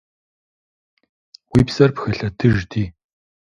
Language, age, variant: Kabardian, 50-59, Адыгэбзэ (Къэбэрдей, Кирил, псоми зэдай)